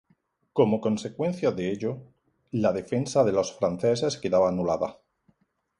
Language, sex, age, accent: Spanish, male, 40-49, España: Sur peninsular (Andalucia, Extremadura, Murcia)